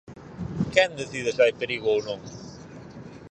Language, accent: Galician, Central (gheada)